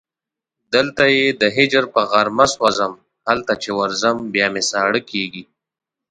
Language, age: Pashto, 19-29